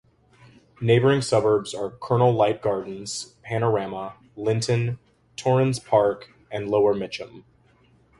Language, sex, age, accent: English, male, 19-29, United States English